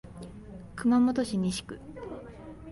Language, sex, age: Japanese, female, under 19